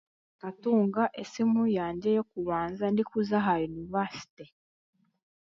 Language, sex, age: Chiga, female, 19-29